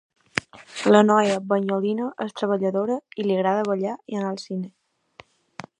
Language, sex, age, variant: Catalan, female, 19-29, Balear